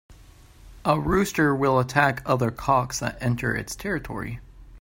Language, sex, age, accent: English, male, 19-29, United States English